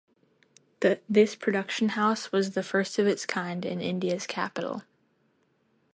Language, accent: English, United States English